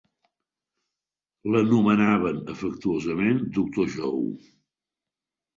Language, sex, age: Catalan, male, 60-69